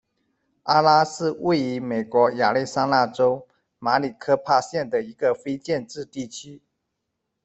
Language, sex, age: Chinese, male, 30-39